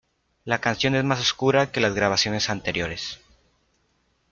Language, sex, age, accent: Spanish, male, 30-39, México